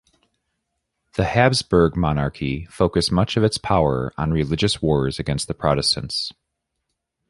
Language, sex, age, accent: English, male, 30-39, United States English